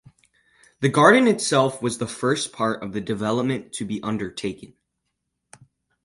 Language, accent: English, United States English